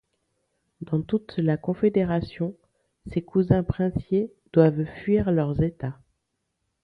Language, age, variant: French, 30-39, Français de métropole